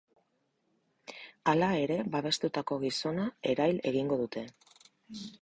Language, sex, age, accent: Basque, female, 40-49, Mendebalekoa (Araba, Bizkaia, Gipuzkoako mendebaleko herri batzuk)